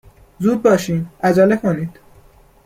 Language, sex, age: Persian, male, under 19